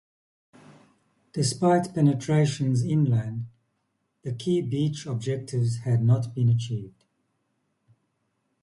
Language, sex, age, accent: English, male, 50-59, Southern African (South Africa, Zimbabwe, Namibia)